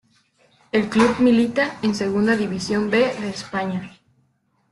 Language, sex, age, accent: Spanish, female, 19-29, México